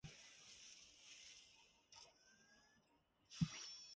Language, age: English, under 19